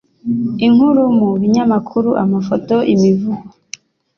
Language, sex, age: Kinyarwanda, female, under 19